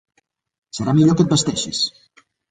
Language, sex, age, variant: Catalan, male, 40-49, Central